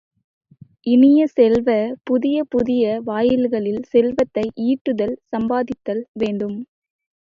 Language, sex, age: Tamil, female, 19-29